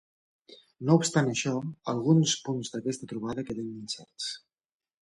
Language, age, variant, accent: Catalan, 30-39, Central, central